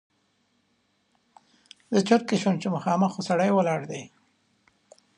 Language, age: Pashto, 40-49